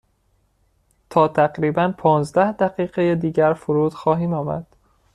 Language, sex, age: Persian, male, 19-29